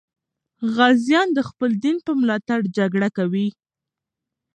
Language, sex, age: Pashto, female, under 19